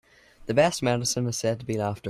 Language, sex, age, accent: English, male, under 19, Irish English